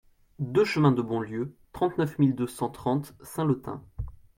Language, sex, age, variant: French, male, 19-29, Français de métropole